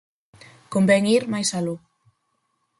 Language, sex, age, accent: Galician, female, 19-29, Normativo (estándar)